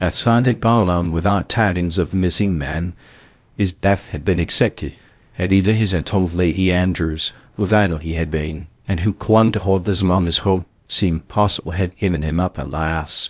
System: TTS, VITS